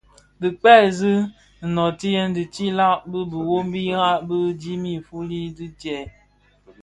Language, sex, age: Bafia, female, 30-39